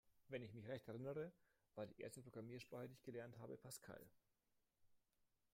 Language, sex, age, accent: German, male, 30-39, Deutschland Deutsch